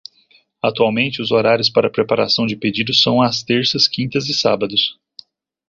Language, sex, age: Portuguese, male, 30-39